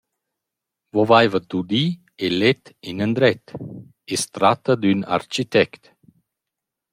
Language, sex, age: Romansh, male, 40-49